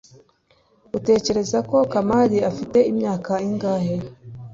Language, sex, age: Kinyarwanda, male, 30-39